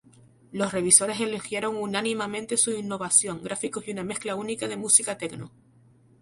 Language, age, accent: Spanish, 19-29, España: Islas Canarias